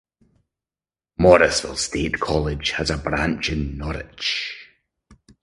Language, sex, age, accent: English, male, 30-39, Scottish English